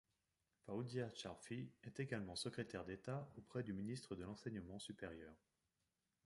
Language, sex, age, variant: French, male, 40-49, Français de métropole